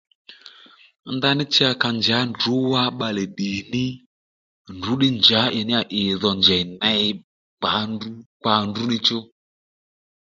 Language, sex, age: Lendu, male, 30-39